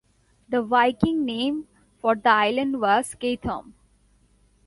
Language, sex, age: English, female, 19-29